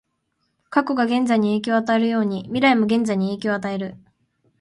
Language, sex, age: Japanese, female, 19-29